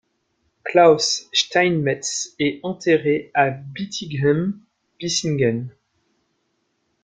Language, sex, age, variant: French, male, 19-29, Français de métropole